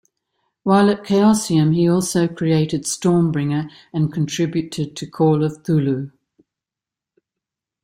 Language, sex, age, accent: English, female, 60-69, Australian English